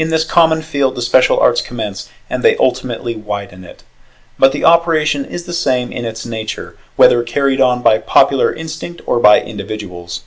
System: none